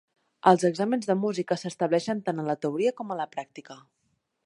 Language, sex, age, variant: Catalan, female, 30-39, Nord-Occidental